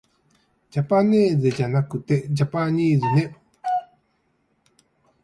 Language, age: Japanese, 50-59